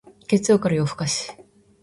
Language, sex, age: Japanese, female, 19-29